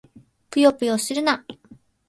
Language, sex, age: Japanese, female, 19-29